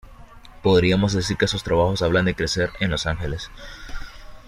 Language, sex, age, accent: Spanish, male, 19-29, México